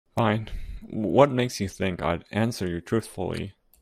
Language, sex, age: English, male, 30-39